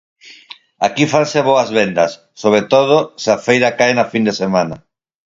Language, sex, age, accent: Galician, male, 40-49, Normativo (estándar)